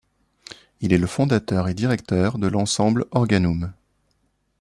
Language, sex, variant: French, male, Français de métropole